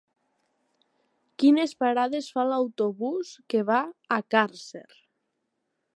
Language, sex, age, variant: Catalan, female, under 19, Nord-Occidental